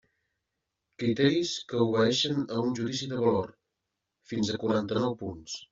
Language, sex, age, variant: Catalan, male, 40-49, Central